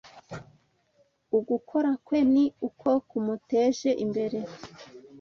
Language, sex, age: Kinyarwanda, female, 19-29